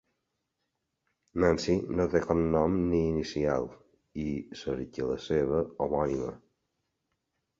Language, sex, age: Catalan, male, 60-69